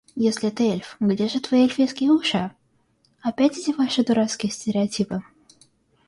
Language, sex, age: Russian, female, under 19